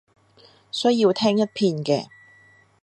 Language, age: Cantonese, 30-39